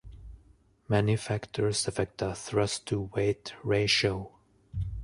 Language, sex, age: English, male, 30-39